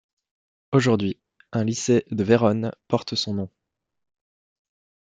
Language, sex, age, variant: French, male, 30-39, Français de métropole